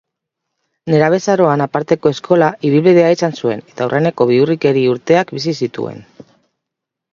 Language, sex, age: Basque, female, 40-49